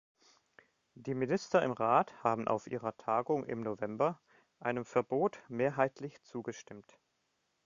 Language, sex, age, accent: German, male, 30-39, Deutschland Deutsch